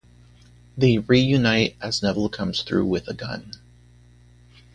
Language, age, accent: English, 30-39, United States English